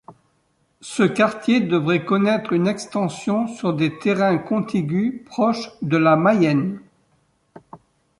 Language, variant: French, Français de métropole